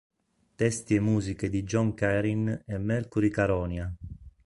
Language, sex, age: Italian, male, 30-39